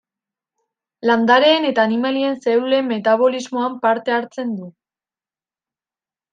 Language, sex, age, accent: Basque, female, under 19, Erdialdekoa edo Nafarra (Gipuzkoa, Nafarroa)